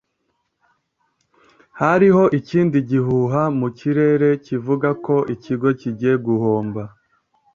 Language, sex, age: Kinyarwanda, male, 19-29